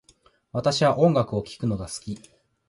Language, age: Japanese, 19-29